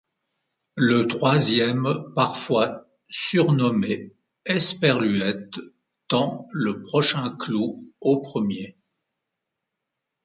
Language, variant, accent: French, Français d'Europe, Français de Suisse